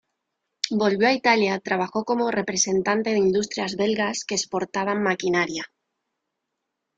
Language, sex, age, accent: Spanish, female, 19-29, España: Centro-Sur peninsular (Madrid, Toledo, Castilla-La Mancha)